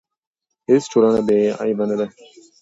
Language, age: Pashto, 19-29